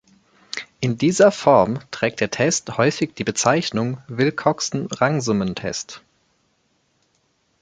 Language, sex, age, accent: German, male, 19-29, Deutschland Deutsch